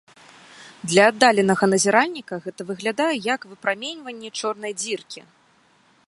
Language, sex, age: Belarusian, female, 19-29